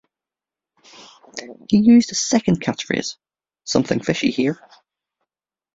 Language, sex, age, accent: English, male, 30-39, Irish English